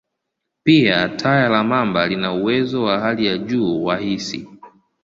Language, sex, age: Swahili, male, 19-29